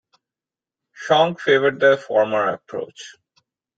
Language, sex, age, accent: English, male, 40-49, India and South Asia (India, Pakistan, Sri Lanka)